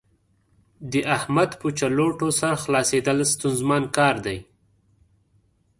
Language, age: Pashto, 19-29